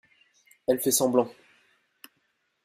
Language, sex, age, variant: French, male, 19-29, Français de métropole